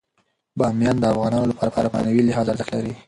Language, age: Pashto, under 19